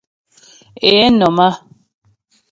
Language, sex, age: Ghomala, female, 30-39